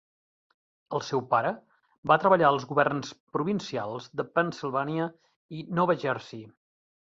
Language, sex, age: Catalan, male, 40-49